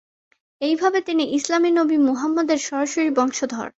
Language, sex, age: Bengali, female, 19-29